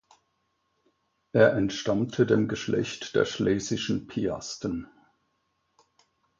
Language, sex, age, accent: German, male, 60-69, Deutschland Deutsch; Schweizerdeutsch